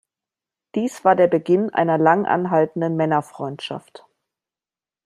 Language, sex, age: German, female, 40-49